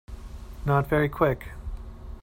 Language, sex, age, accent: English, male, 40-49, Canadian English